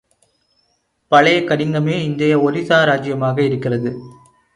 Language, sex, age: Tamil, male, 19-29